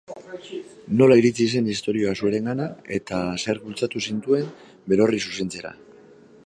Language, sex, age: Basque, male, 40-49